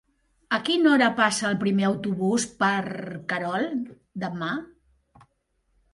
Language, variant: Catalan, Central